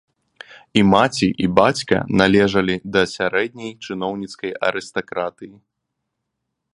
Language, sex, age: Belarusian, male, 19-29